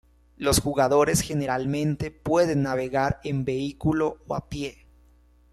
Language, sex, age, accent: Spanish, male, 19-29, Caribe: Cuba, Venezuela, Puerto Rico, República Dominicana, Panamá, Colombia caribeña, México caribeño, Costa del golfo de México